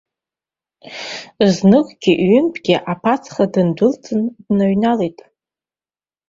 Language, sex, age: Abkhazian, female, 30-39